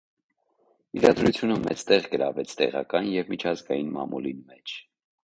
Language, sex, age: Armenian, male, 30-39